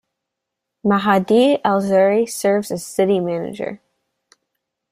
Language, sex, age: English, female, under 19